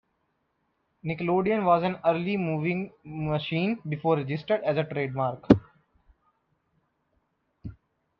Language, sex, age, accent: English, male, under 19, India and South Asia (India, Pakistan, Sri Lanka)